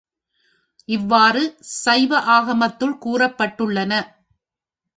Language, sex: Tamil, female